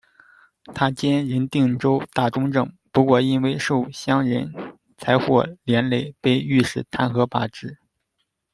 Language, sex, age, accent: Chinese, male, 19-29, 出生地：江苏省